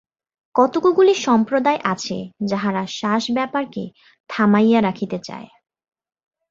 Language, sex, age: Bengali, female, 19-29